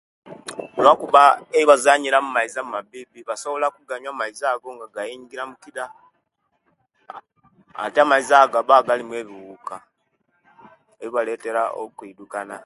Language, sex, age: Kenyi, male, under 19